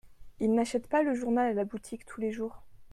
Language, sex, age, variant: French, female, 19-29, Français de métropole